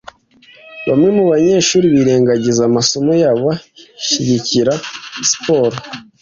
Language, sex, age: Kinyarwanda, male, 19-29